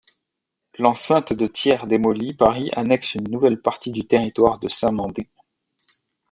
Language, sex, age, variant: French, male, 30-39, Français de métropole